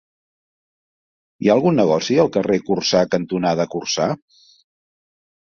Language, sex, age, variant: Catalan, male, 50-59, Central